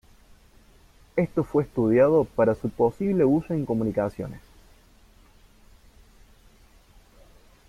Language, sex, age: Spanish, male, 40-49